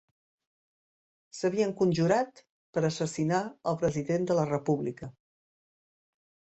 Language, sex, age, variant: Catalan, female, 50-59, Central